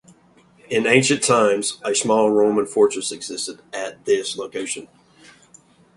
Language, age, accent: English, 19-29, United States English